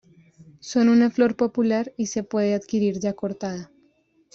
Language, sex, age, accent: Spanish, female, 19-29, Caribe: Cuba, Venezuela, Puerto Rico, República Dominicana, Panamá, Colombia caribeña, México caribeño, Costa del golfo de México